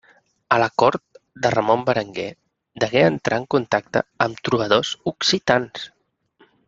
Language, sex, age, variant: Catalan, male, 30-39, Central